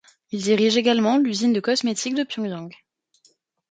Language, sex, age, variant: French, female, 19-29, Français de métropole